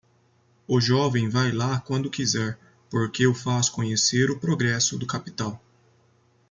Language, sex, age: Portuguese, male, 19-29